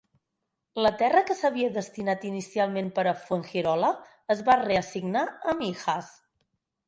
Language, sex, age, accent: Catalan, female, 30-39, Oriental